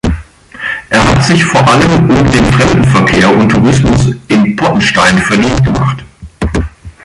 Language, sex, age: German, male, 40-49